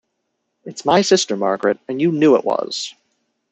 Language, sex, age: English, male, 19-29